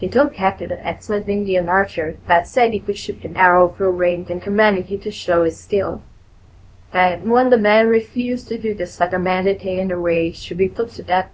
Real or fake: fake